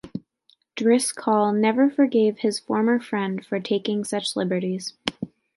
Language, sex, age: English, female, 19-29